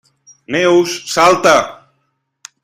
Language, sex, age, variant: Catalan, male, 30-39, Central